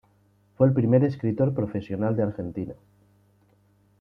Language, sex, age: Spanish, male, 40-49